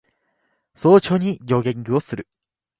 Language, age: Japanese, 19-29